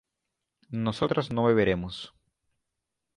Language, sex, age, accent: Spanish, male, under 19, Andino-Pacífico: Colombia, Perú, Ecuador, oeste de Bolivia y Venezuela andina